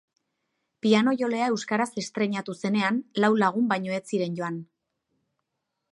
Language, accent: Basque, Mendebalekoa (Araba, Bizkaia, Gipuzkoako mendebaleko herri batzuk)